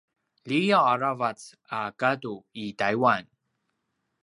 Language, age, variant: Paiwan, 30-39, pinayuanan a kinaikacedasan (東排灣語)